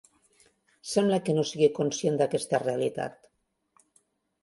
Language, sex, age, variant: Catalan, female, 50-59, Central